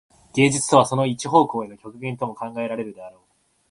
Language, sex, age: Japanese, male, 19-29